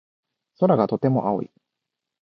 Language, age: Japanese, 19-29